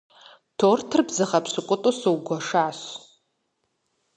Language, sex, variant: Kabardian, female, Адыгэбзэ (Къэбэрдей, Кирил, псоми зэдай)